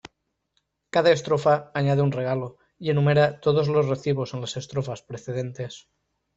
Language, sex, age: Spanish, male, 30-39